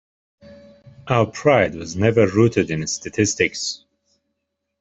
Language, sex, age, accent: English, male, 30-39, United States English